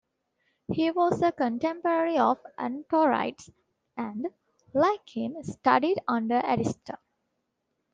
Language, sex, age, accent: English, female, 19-29, India and South Asia (India, Pakistan, Sri Lanka)